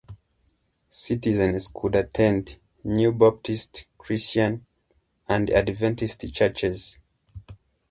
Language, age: English, 19-29